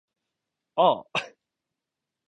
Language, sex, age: Japanese, male, 19-29